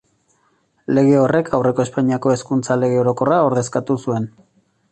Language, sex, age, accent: Basque, male, 40-49, Erdialdekoa edo Nafarra (Gipuzkoa, Nafarroa)